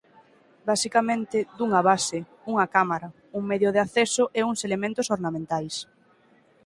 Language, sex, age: Galician, female, 19-29